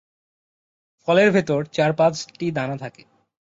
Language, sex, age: Bengali, male, under 19